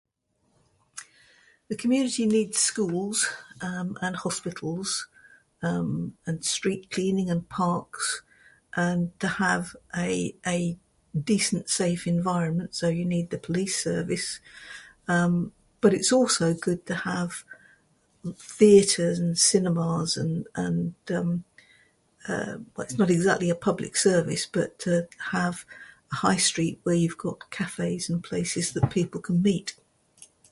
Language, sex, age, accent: English, female, 70-79, England English